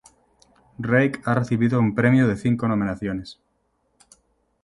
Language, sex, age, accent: Spanish, male, 30-39, España: Norte peninsular (Asturias, Castilla y León, Cantabria, País Vasco, Navarra, Aragón, La Rioja, Guadalajara, Cuenca)